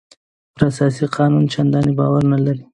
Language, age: Pashto, 30-39